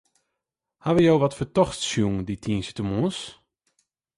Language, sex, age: Western Frisian, male, 19-29